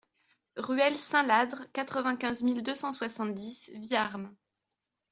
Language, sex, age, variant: French, female, 19-29, Français de métropole